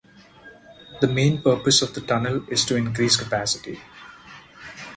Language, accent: English, India and South Asia (India, Pakistan, Sri Lanka)